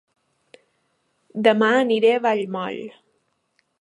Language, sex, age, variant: Catalan, female, 19-29, Balear